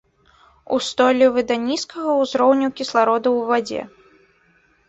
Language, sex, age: Belarusian, female, under 19